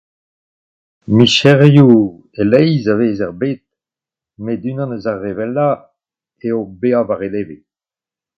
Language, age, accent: Breton, 70-79, Leoneg